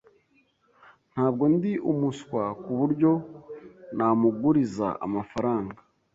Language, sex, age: Kinyarwanda, male, 19-29